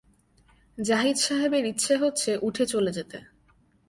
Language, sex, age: Bengali, female, 19-29